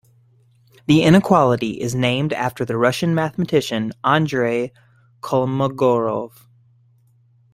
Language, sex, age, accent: English, male, 30-39, United States English